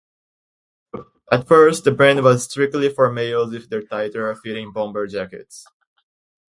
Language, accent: English, United States English